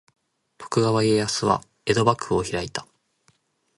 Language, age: Japanese, 19-29